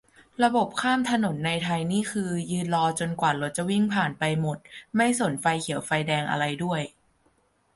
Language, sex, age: Thai, female, 19-29